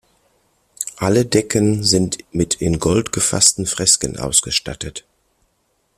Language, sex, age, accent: German, male, 40-49, Deutschland Deutsch